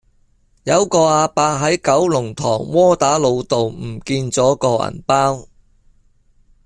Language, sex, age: Cantonese, male, 50-59